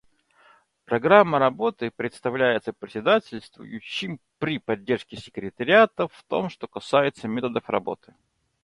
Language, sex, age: Russian, male, 30-39